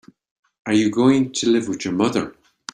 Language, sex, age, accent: English, male, 60-69, Irish English